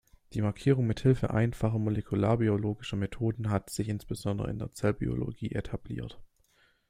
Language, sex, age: German, male, 19-29